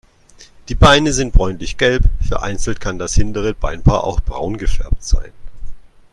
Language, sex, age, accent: German, male, 30-39, Deutschland Deutsch